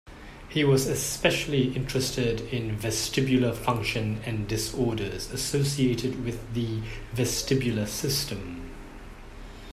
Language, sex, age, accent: English, male, 30-39, Singaporean English